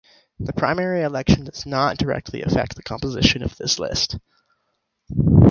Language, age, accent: English, 19-29, United States English